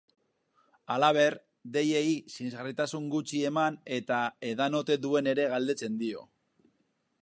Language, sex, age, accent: Basque, male, 30-39, Mendebalekoa (Araba, Bizkaia, Gipuzkoako mendebaleko herri batzuk)